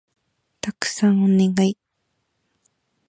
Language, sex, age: Japanese, female, 19-29